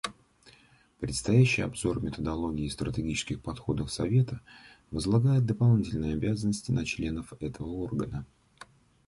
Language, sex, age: Russian, male, 30-39